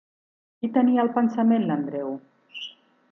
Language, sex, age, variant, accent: Catalan, female, 50-59, Central, central